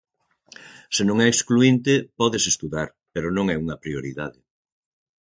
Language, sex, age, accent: Galician, male, 60-69, Atlántico (seseo e gheada)